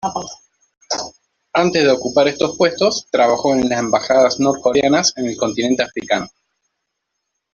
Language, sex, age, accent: Spanish, female, 19-29, Rioplatense: Argentina, Uruguay, este de Bolivia, Paraguay